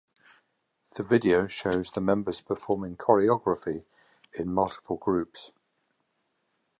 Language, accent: English, England English